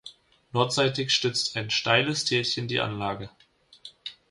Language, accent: German, Deutschland Deutsch